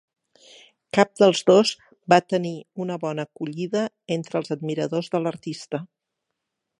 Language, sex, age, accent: Catalan, female, 50-59, central; septentrional